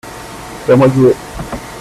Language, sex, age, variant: French, male, 19-29, Français de métropole